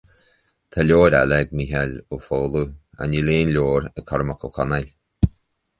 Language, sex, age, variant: Irish, male, 30-39, Gaeilge Uladh